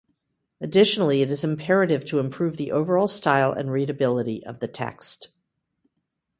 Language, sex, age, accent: English, female, 60-69, United States English